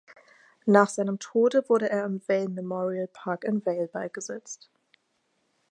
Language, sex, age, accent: German, female, 19-29, Deutschland Deutsch